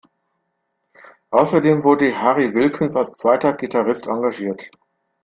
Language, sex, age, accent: German, male, 50-59, Deutschland Deutsch